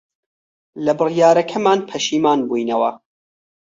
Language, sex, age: Central Kurdish, male, 30-39